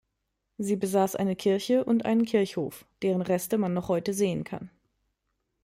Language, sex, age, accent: German, female, 30-39, Deutschland Deutsch